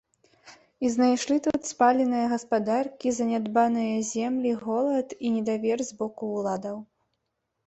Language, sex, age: Belarusian, female, 19-29